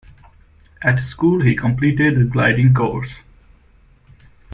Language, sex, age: English, male, 19-29